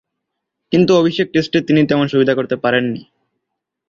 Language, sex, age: Bengali, male, under 19